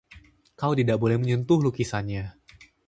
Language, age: Indonesian, 19-29